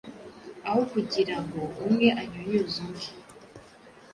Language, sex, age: Kinyarwanda, female, under 19